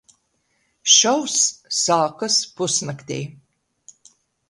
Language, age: Latvian, 80-89